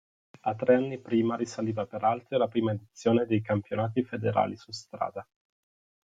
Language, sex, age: Italian, male, 19-29